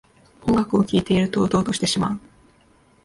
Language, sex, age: Japanese, female, 19-29